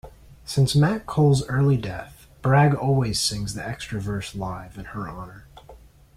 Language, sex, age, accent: English, male, 19-29, United States English